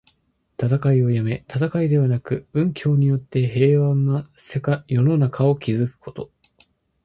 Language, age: Japanese, 19-29